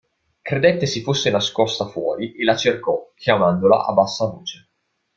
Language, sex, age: Italian, male, 19-29